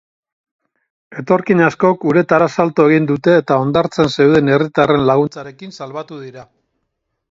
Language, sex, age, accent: Basque, male, 60-69, Mendebalekoa (Araba, Bizkaia, Gipuzkoako mendebaleko herri batzuk)